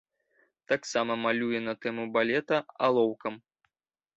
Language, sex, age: Belarusian, male, 19-29